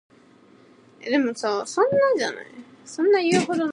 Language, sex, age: English, female, under 19